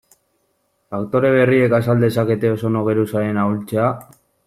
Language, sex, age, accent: Basque, male, 19-29, Mendebalekoa (Araba, Bizkaia, Gipuzkoako mendebaleko herri batzuk)